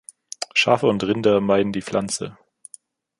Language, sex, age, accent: German, male, 19-29, Deutschland Deutsch